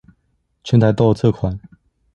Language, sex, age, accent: Chinese, male, 19-29, 出生地：彰化縣